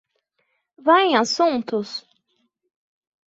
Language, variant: Portuguese, Portuguese (Brasil)